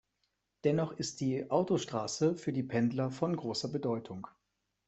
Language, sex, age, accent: German, male, 19-29, Deutschland Deutsch